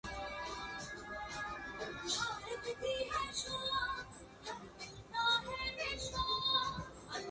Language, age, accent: English, 19-29, India and South Asia (India, Pakistan, Sri Lanka); Malaysian English